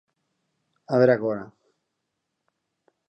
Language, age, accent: Galician, 40-49, Normativo (estándar)